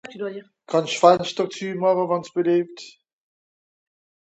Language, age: Swiss German, 50-59